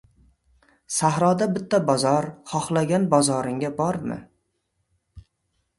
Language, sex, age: Uzbek, male, 30-39